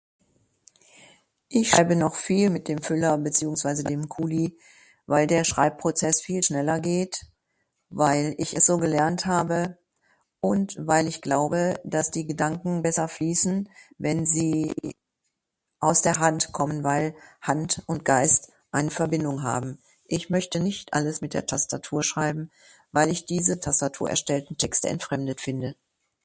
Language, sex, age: German, female, 60-69